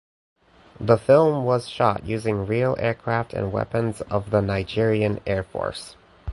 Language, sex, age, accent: English, male, 30-39, United States English